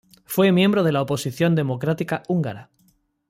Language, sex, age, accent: Spanish, male, 30-39, España: Sur peninsular (Andalucia, Extremadura, Murcia)